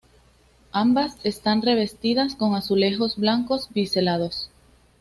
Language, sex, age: Spanish, female, 19-29